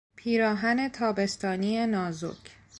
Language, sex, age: Persian, female, 19-29